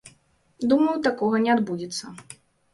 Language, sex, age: Belarusian, female, 19-29